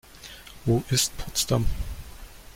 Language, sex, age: German, male, 19-29